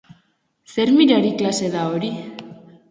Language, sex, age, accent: Basque, female, under 19, Mendebalekoa (Araba, Bizkaia, Gipuzkoako mendebaleko herri batzuk)